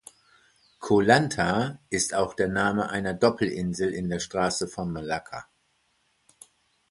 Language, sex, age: German, male, 40-49